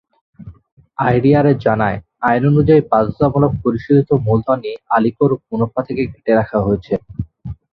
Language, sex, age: Bengali, male, 19-29